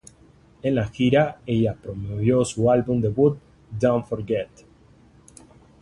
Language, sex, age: Spanish, male, 19-29